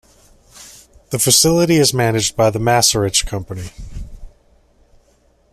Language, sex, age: English, male, 30-39